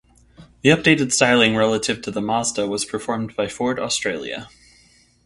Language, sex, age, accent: English, male, 30-39, United States English